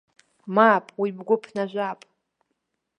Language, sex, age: Abkhazian, female, under 19